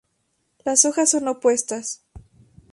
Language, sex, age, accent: Spanish, female, 19-29, México